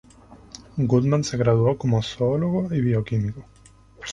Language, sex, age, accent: Spanish, male, 19-29, España: Islas Canarias